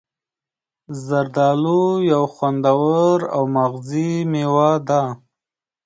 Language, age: Pashto, 19-29